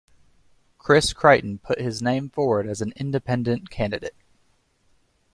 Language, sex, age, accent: English, male, 19-29, United States English